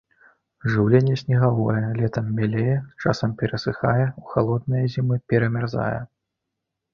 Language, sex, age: Belarusian, male, 30-39